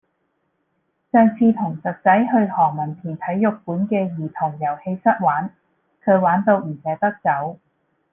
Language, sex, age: Cantonese, female, 19-29